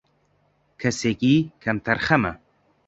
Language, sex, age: Central Kurdish, male, 19-29